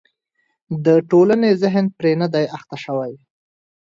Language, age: Pashto, under 19